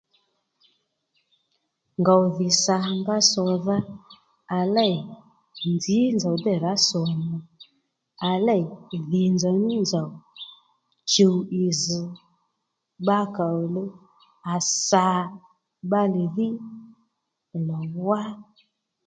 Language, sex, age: Lendu, female, 30-39